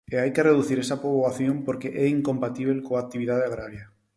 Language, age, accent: Galician, 30-39, Neofalante